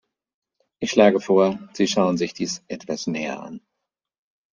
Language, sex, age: German, male, 50-59